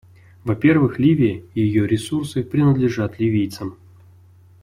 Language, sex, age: Russian, male, 30-39